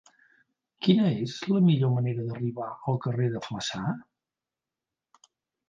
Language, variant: Catalan, Central